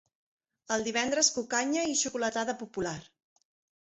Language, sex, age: Catalan, female, 40-49